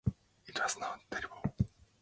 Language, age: English, 19-29